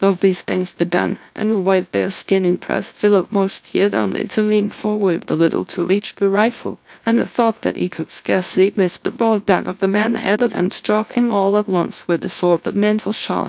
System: TTS, GlowTTS